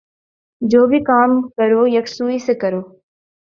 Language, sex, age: Urdu, female, 19-29